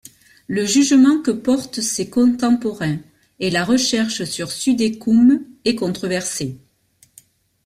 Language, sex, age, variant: French, female, 50-59, Français de métropole